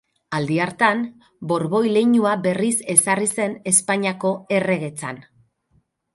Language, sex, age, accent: Basque, female, 50-59, Mendebalekoa (Araba, Bizkaia, Gipuzkoako mendebaleko herri batzuk)